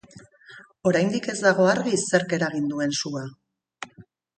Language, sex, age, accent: Basque, female, 40-49, Mendebalekoa (Araba, Bizkaia, Gipuzkoako mendebaleko herri batzuk); Erdialdekoa edo Nafarra (Gipuzkoa, Nafarroa)